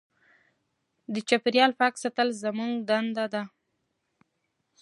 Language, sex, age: Pashto, female, 19-29